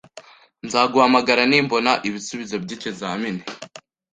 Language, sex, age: Kinyarwanda, male, under 19